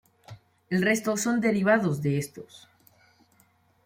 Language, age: Spanish, under 19